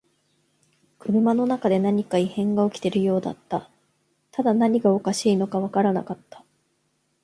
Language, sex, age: Japanese, female, 30-39